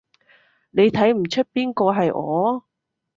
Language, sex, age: Cantonese, female, 30-39